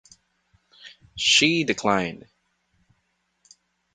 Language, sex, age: English, male, 19-29